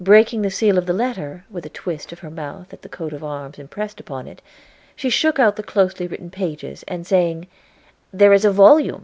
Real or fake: real